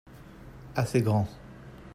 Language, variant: French, Français de métropole